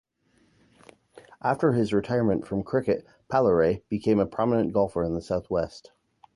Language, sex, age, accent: English, male, 40-49, Canadian English